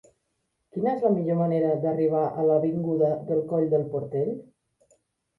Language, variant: Catalan, Nord-Occidental